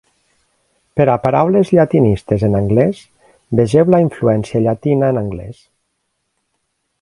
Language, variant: Catalan, Nord-Occidental